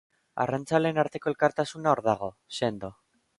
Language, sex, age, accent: Basque, male, 19-29, Erdialdekoa edo Nafarra (Gipuzkoa, Nafarroa)